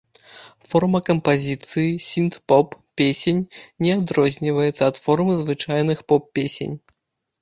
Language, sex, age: Belarusian, male, 30-39